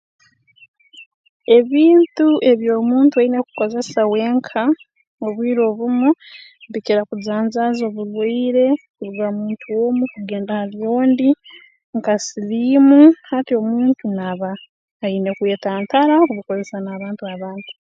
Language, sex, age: Tooro, female, 19-29